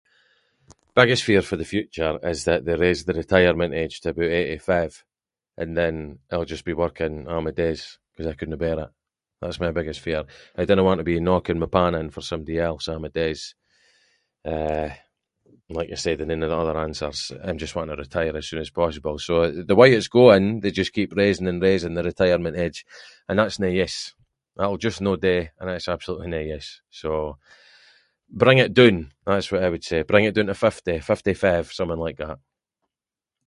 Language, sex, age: Scots, male, 30-39